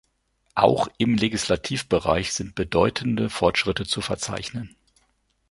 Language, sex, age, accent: German, male, 50-59, Deutschland Deutsch